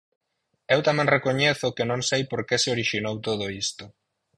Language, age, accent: Galician, 30-39, Normativo (estándar)